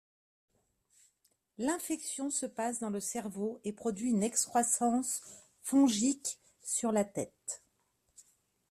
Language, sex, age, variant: French, female, 40-49, Français de métropole